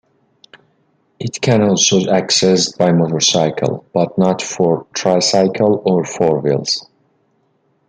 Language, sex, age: English, male, 30-39